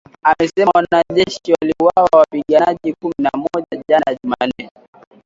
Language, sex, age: Swahili, male, 19-29